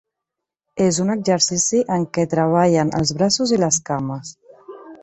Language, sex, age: Catalan, female, 40-49